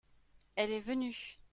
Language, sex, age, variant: French, female, 30-39, Français de métropole